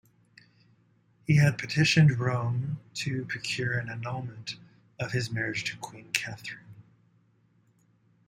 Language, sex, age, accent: English, male, 50-59, United States English